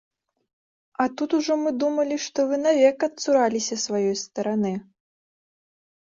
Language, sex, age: Belarusian, female, 19-29